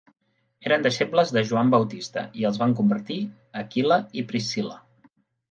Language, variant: Catalan, Central